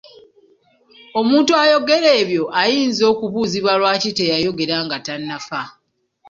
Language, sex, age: Ganda, female, 30-39